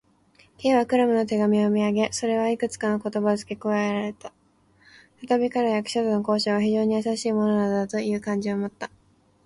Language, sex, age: Japanese, female, under 19